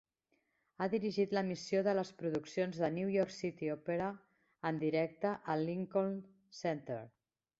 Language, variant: Catalan, Central